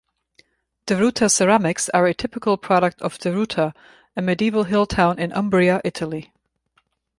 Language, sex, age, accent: English, female, 30-39, United States English